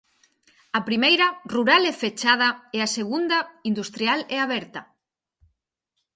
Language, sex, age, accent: Galician, female, 30-39, Central (gheada)